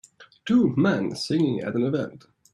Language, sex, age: English, male, 19-29